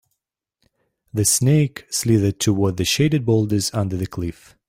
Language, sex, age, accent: English, male, 30-39, New Zealand English